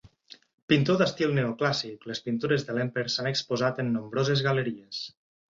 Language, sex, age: Catalan, male, 30-39